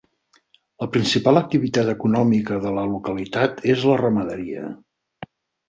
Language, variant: Catalan, Central